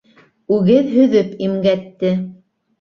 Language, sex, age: Bashkir, female, 30-39